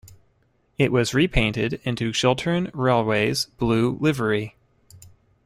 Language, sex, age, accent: English, male, 19-29, United States English